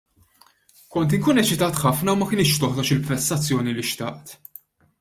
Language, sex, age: Maltese, male, 30-39